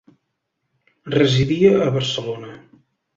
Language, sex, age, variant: Catalan, male, 30-39, Central